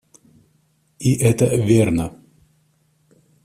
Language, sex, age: Russian, male, 30-39